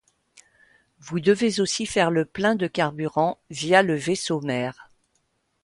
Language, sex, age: French, female, 60-69